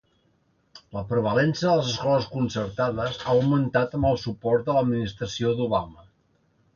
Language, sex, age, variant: Catalan, male, 50-59, Central